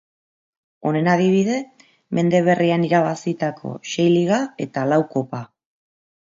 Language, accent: Basque, Mendebalekoa (Araba, Bizkaia, Gipuzkoako mendebaleko herri batzuk)